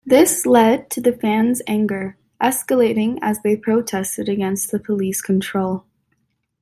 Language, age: English, 19-29